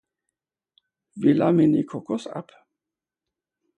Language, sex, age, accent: German, female, 50-59, Deutschland Deutsch